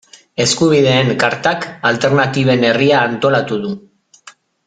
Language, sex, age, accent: Basque, male, 40-49, Mendebalekoa (Araba, Bizkaia, Gipuzkoako mendebaleko herri batzuk)